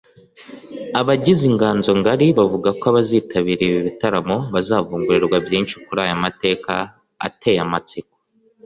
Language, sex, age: Kinyarwanda, male, 19-29